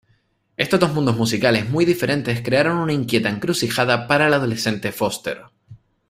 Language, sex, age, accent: Spanish, male, 19-29, España: Islas Canarias